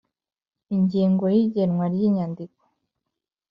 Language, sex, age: Kinyarwanda, female, 19-29